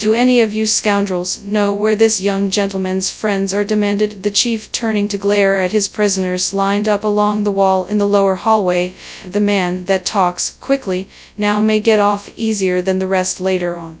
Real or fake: fake